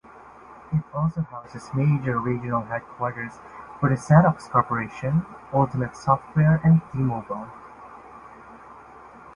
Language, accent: English, Filipino